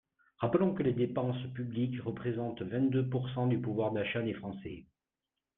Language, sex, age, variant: French, male, 50-59, Français de métropole